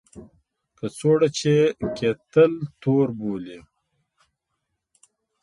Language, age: Pashto, 30-39